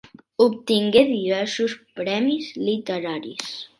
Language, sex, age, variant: Catalan, male, under 19, Central